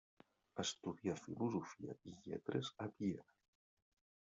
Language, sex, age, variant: Catalan, male, 40-49, Nord-Occidental